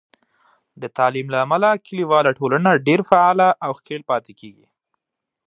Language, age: Pashto, 19-29